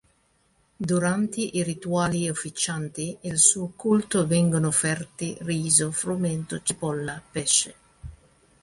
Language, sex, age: Italian, female, 50-59